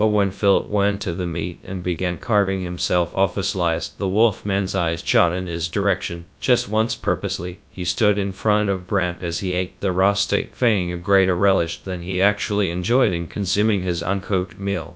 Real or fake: fake